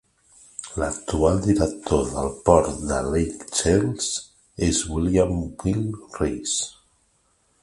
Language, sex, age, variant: Catalan, male, 40-49, Central